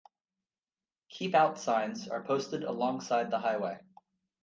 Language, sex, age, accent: English, male, 30-39, United States English